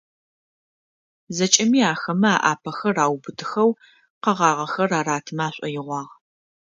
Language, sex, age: Adyghe, female, 30-39